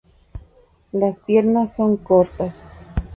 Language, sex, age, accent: Spanish, female, 40-49, México